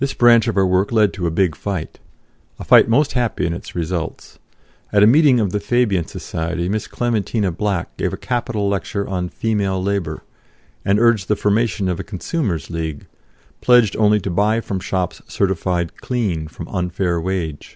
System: none